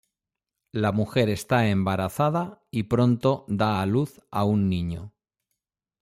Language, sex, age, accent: Spanish, male, 50-59, España: Norte peninsular (Asturias, Castilla y León, Cantabria, País Vasco, Navarra, Aragón, La Rioja, Guadalajara, Cuenca)